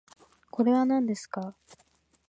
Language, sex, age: Japanese, female, 19-29